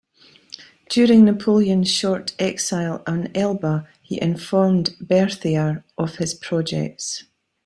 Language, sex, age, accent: English, female, 50-59, Scottish English